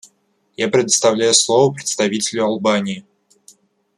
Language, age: Russian, 19-29